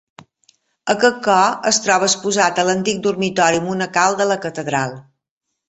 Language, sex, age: Catalan, female, 50-59